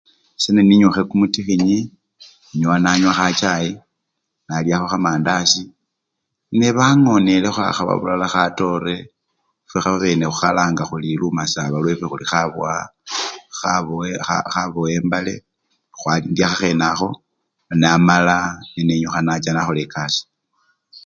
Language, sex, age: Luyia, male, 60-69